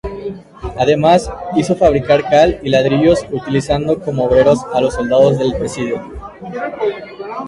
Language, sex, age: Spanish, female, 30-39